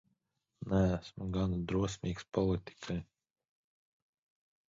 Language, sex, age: Latvian, male, 40-49